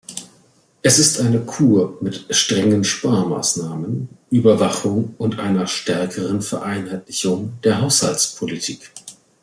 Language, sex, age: German, male, 40-49